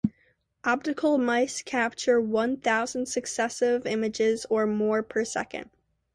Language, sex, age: English, female, under 19